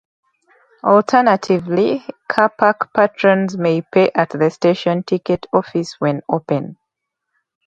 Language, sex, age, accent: English, female, 19-29, England English